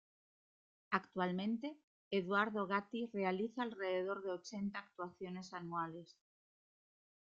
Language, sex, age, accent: Spanish, female, 30-39, España: Norte peninsular (Asturias, Castilla y León, Cantabria, País Vasco, Navarra, Aragón, La Rioja, Guadalajara, Cuenca)